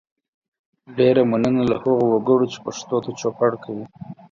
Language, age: Pashto, 30-39